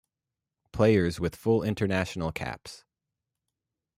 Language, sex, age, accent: English, male, 19-29, United States English